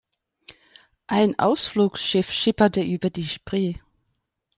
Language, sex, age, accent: German, male, 40-49, Deutschland Deutsch